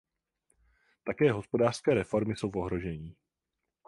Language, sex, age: Czech, male, 19-29